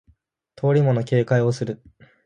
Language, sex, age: Japanese, male, 19-29